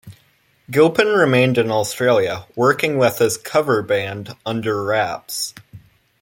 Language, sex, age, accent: English, male, under 19, United States English